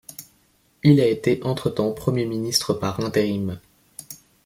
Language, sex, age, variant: French, male, under 19, Français de métropole